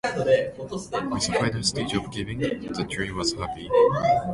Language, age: English, 19-29